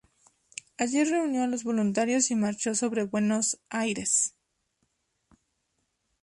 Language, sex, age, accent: Spanish, female, 19-29, México